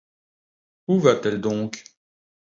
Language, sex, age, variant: French, male, 50-59, Français de métropole